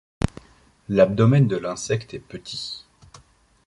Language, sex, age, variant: French, male, 40-49, Français de métropole